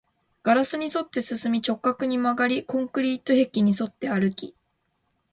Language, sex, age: Japanese, female, 19-29